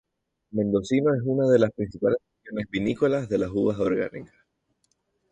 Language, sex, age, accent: Spanish, male, 19-29, España: Islas Canarias